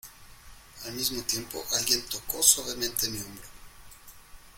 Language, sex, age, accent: Spanish, male, 19-29, México